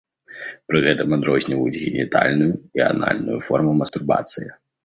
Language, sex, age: Belarusian, male, 19-29